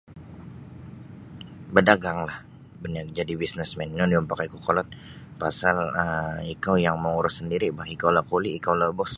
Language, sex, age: Sabah Bisaya, male, 19-29